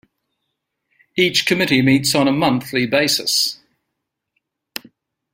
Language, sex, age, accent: English, male, 60-69, England English